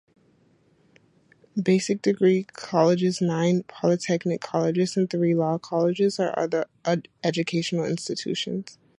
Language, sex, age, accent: English, female, 19-29, United States English